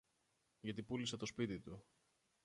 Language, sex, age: Greek, male, 30-39